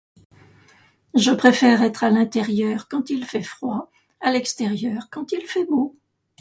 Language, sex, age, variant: French, female, 70-79, Français de métropole